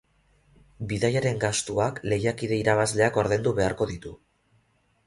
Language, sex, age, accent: Basque, male, 19-29, Mendebalekoa (Araba, Bizkaia, Gipuzkoako mendebaleko herri batzuk)